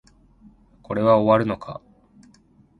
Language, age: Japanese, 19-29